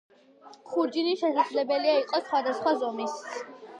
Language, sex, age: Georgian, female, under 19